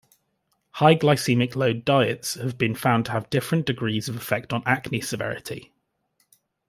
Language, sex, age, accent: English, male, 19-29, England English